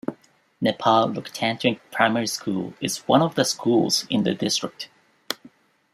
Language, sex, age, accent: English, male, 30-39, United States English